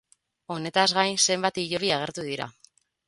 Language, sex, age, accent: Basque, female, 30-39, Mendebalekoa (Araba, Bizkaia, Gipuzkoako mendebaleko herri batzuk)